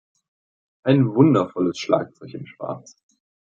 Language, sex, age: German, male, 19-29